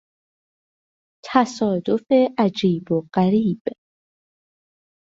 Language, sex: Persian, female